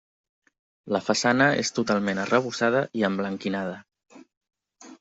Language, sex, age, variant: Catalan, male, 30-39, Central